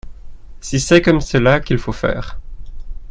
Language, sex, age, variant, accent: French, male, 19-29, Français d'Europe, Français de Suisse